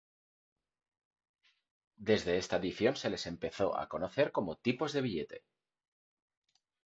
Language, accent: Spanish, España: Centro-Sur peninsular (Madrid, Toledo, Castilla-La Mancha)